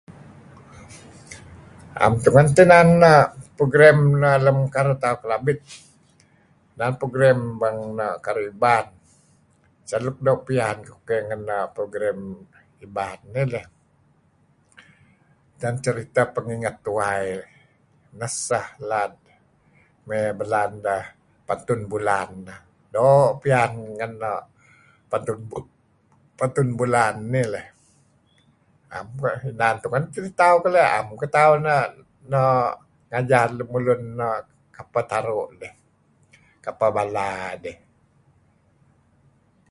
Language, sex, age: Kelabit, male, 60-69